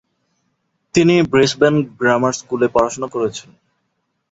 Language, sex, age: Bengali, male, 19-29